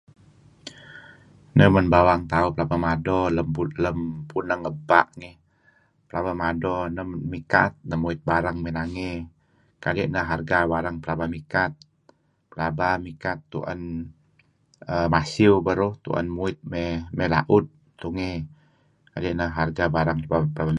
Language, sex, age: Kelabit, male, 50-59